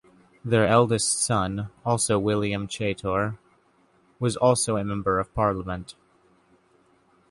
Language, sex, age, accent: English, male, 19-29, United States English